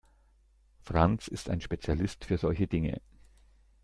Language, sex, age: German, male, 60-69